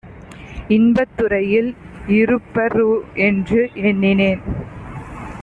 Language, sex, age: Tamil, female, 19-29